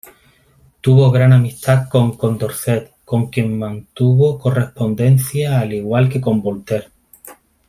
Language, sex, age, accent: Spanish, male, 30-39, España: Sur peninsular (Andalucia, Extremadura, Murcia)